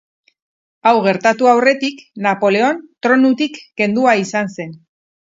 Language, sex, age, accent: Basque, female, 40-49, Erdialdekoa edo Nafarra (Gipuzkoa, Nafarroa)